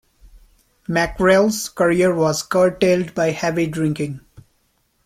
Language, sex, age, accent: English, male, 19-29, India and South Asia (India, Pakistan, Sri Lanka)